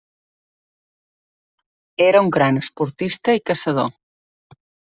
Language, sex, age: Catalan, female, 40-49